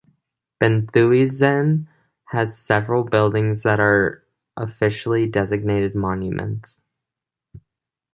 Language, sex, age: English, male, under 19